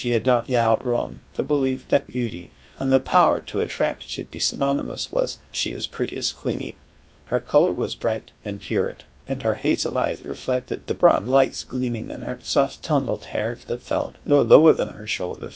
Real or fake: fake